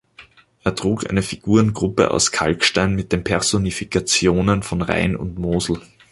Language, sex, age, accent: German, male, 19-29, Österreichisches Deutsch